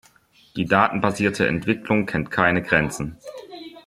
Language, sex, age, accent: German, male, 40-49, Deutschland Deutsch